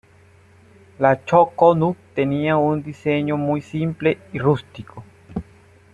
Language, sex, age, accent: Spanish, male, 30-39, Caribe: Cuba, Venezuela, Puerto Rico, República Dominicana, Panamá, Colombia caribeña, México caribeño, Costa del golfo de México